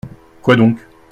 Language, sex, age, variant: French, male, 30-39, Français de métropole